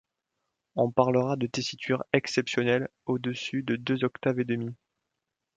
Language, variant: French, Français de métropole